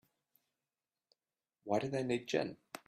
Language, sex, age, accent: English, male, 30-39, New Zealand English